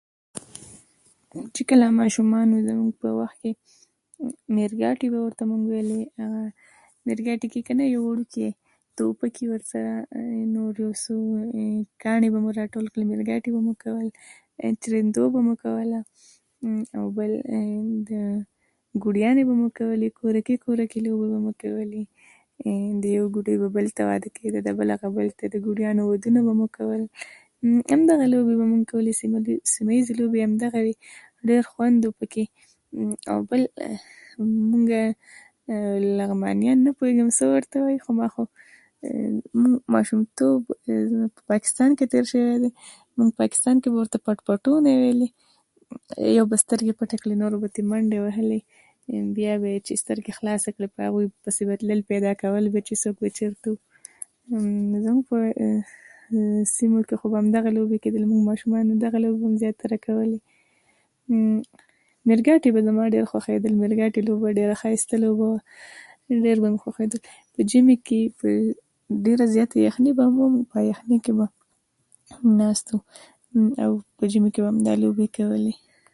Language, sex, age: Pashto, female, 19-29